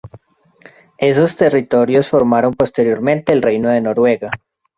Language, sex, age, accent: Spanish, male, 19-29, Andino-Pacífico: Colombia, Perú, Ecuador, oeste de Bolivia y Venezuela andina